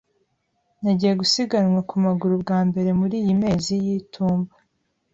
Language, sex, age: Kinyarwanda, female, 19-29